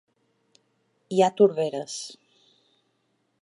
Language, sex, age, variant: Catalan, female, 40-49, Central